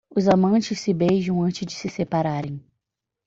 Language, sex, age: Portuguese, female, under 19